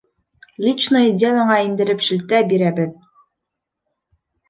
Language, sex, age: Bashkir, female, 19-29